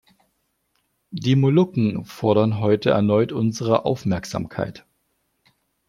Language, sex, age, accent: German, male, 40-49, Deutschland Deutsch